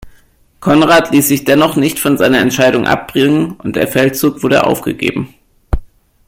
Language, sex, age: German, male, 30-39